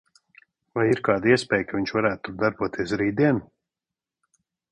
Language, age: Latvian, 40-49